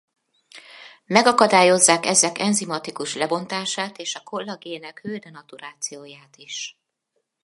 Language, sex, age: Hungarian, female, 50-59